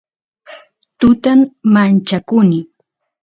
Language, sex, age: Santiago del Estero Quichua, female, 30-39